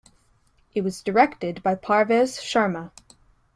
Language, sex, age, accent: English, female, 19-29, United States English